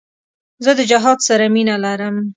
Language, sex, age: Pashto, female, 19-29